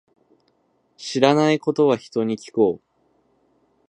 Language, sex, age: Japanese, male, 19-29